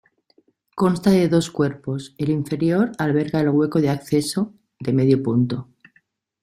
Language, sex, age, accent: Spanish, female, 60-69, España: Norte peninsular (Asturias, Castilla y León, Cantabria, País Vasco, Navarra, Aragón, La Rioja, Guadalajara, Cuenca)